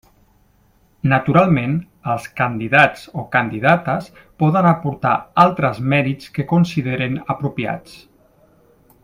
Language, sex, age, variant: Catalan, male, 40-49, Central